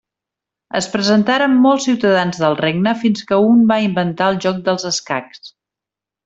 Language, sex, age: Catalan, female, 50-59